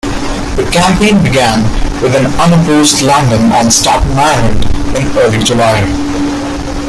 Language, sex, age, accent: English, male, 19-29, India and South Asia (India, Pakistan, Sri Lanka)